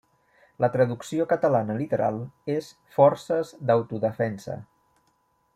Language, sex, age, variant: Catalan, male, 40-49, Central